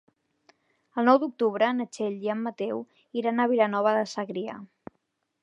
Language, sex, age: Catalan, female, 19-29